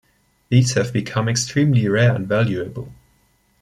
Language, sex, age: English, male, 19-29